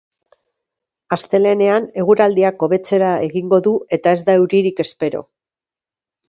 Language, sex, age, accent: Basque, female, 40-49, Mendebalekoa (Araba, Bizkaia, Gipuzkoako mendebaleko herri batzuk)